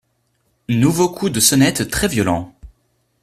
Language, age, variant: French, 19-29, Français de métropole